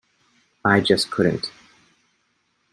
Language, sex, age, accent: English, male, 30-39, United States English